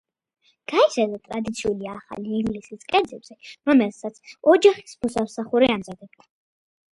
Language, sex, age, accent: Georgian, female, 40-49, ჩვეულებრივი